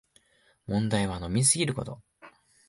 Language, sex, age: Japanese, male, 19-29